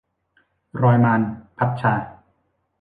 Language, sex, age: Thai, male, 19-29